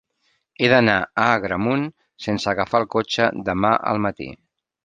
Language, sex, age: Catalan, male, 50-59